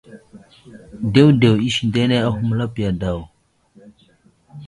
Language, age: Wuzlam, 19-29